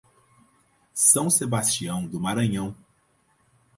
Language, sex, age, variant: Portuguese, male, 30-39, Portuguese (Brasil)